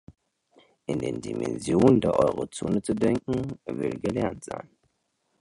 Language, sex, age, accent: German, male, 19-29, Deutschland Deutsch